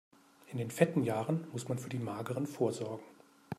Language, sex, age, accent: German, male, 50-59, Deutschland Deutsch